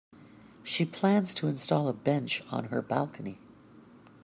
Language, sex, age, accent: English, female, 50-59, Canadian English